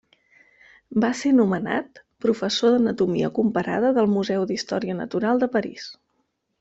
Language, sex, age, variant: Catalan, female, 40-49, Central